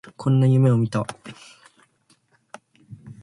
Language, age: Japanese, 19-29